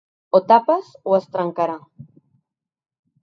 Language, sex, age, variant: Catalan, female, 30-39, Central